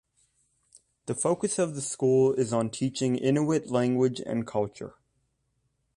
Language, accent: English, United States English